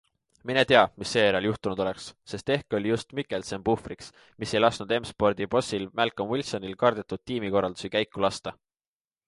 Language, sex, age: Estonian, male, 19-29